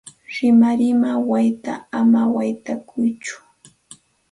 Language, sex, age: Santa Ana de Tusi Pasco Quechua, female, 30-39